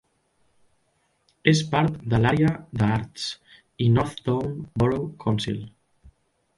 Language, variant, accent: Catalan, Central, Barcelona